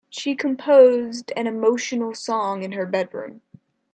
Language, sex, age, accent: English, female, under 19, United States English